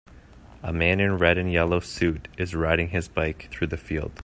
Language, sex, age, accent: English, male, 19-29, Canadian English